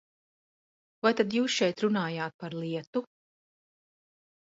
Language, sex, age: Latvian, female, 40-49